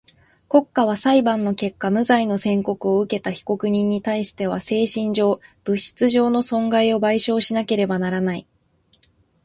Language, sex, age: Japanese, female, 19-29